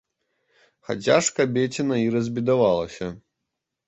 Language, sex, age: Belarusian, male, 19-29